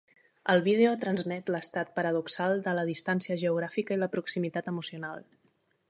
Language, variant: Catalan, Nord-Occidental